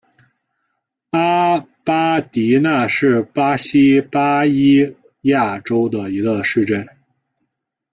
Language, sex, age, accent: Chinese, male, 19-29, 出生地：河南省